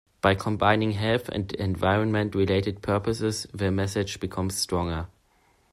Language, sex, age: English, male, under 19